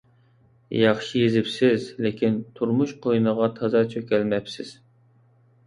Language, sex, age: Uyghur, male, 19-29